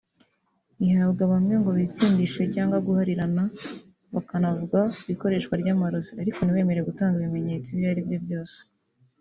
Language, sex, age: Kinyarwanda, female, 19-29